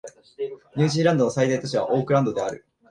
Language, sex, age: Japanese, male, 19-29